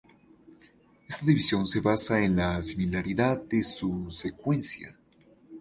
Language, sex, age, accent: Spanish, male, 19-29, Andino-Pacífico: Colombia, Perú, Ecuador, oeste de Bolivia y Venezuela andina